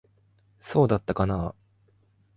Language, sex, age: Japanese, male, 19-29